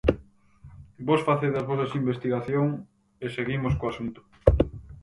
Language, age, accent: Galician, under 19, Atlántico (seseo e gheada)